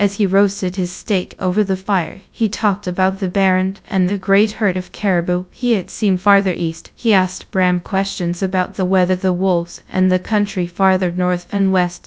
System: TTS, GradTTS